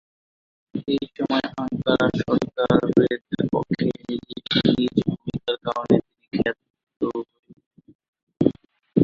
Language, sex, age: Bengali, male, 19-29